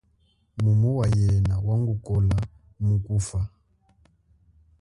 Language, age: Chokwe, 19-29